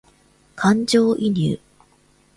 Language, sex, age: Japanese, female, 19-29